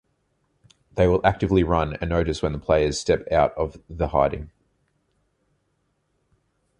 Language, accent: English, Australian English